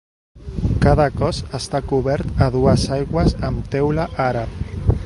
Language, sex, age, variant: Catalan, male, 40-49, Central